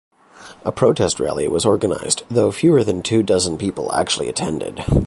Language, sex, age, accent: English, male, 19-29, Canadian English